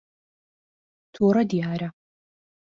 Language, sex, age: Central Kurdish, female, 19-29